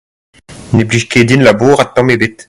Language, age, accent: Breton, 30-39, Kerneveg; Leoneg